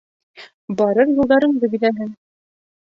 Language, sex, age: Bashkir, female, 19-29